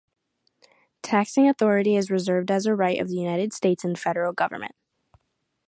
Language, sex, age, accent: English, female, under 19, United States English